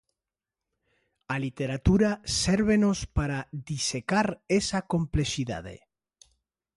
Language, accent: Galician, Normativo (estándar)